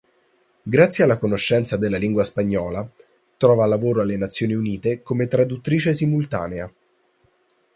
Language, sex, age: Italian, male, under 19